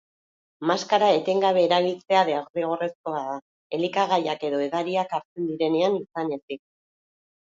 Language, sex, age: Basque, female, 40-49